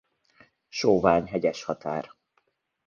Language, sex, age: Hungarian, male, 40-49